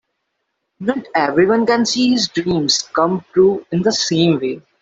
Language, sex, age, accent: English, male, under 19, India and South Asia (India, Pakistan, Sri Lanka)